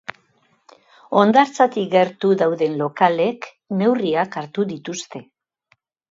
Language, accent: Basque, Mendebalekoa (Araba, Bizkaia, Gipuzkoako mendebaleko herri batzuk)